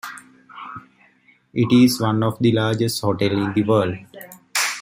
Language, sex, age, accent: English, male, 19-29, United States English